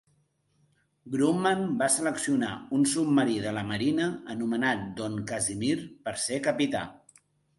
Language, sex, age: Catalan, male, 40-49